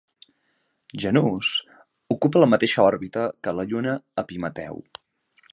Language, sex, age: Catalan, male, 19-29